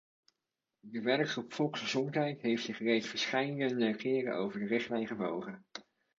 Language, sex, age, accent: Dutch, male, 30-39, Nederlands Nederlands